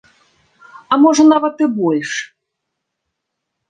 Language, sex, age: Belarusian, female, 19-29